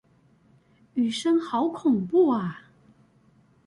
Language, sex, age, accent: Chinese, female, 40-49, 出生地：臺北市